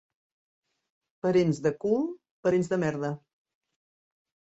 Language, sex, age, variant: Catalan, female, 50-59, Central